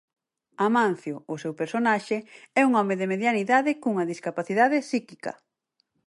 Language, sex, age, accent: Galician, female, 30-39, Oriental (común en zona oriental)